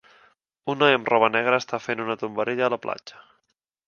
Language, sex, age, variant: Catalan, male, 19-29, Central